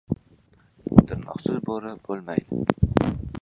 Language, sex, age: Uzbek, male, 19-29